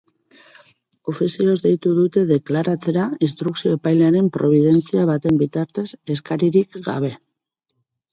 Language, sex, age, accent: Basque, female, 40-49, Mendebalekoa (Araba, Bizkaia, Gipuzkoako mendebaleko herri batzuk)